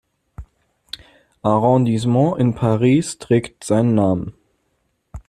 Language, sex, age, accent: German, male, 19-29, Deutschland Deutsch